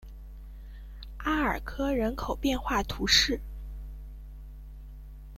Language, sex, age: Chinese, female, under 19